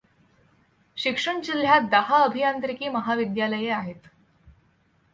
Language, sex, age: Marathi, female, under 19